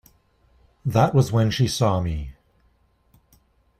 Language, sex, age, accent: English, male, 50-59, Canadian English